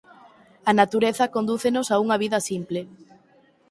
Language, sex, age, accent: Galician, female, 19-29, Central (sen gheada)